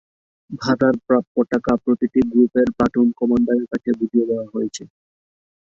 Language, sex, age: Bengali, male, 19-29